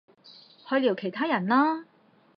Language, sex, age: Cantonese, female, 40-49